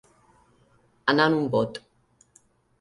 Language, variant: Catalan, Central